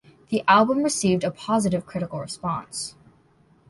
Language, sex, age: English, female, under 19